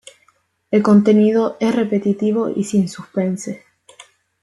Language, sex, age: Spanish, female, 19-29